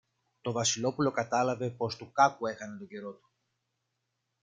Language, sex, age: Greek, male, 30-39